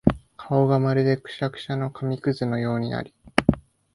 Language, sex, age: Japanese, male, 19-29